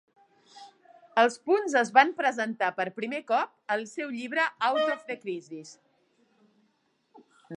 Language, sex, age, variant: Catalan, female, 40-49, Central